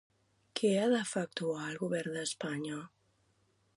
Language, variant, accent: Catalan, Central, central